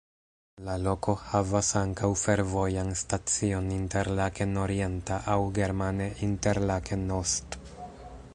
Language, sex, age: Esperanto, male, 30-39